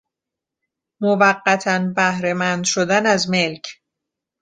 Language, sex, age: Persian, female, 30-39